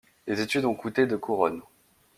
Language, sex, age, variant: French, male, 19-29, Français de métropole